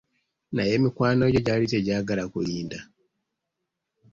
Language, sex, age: Ganda, male, 90+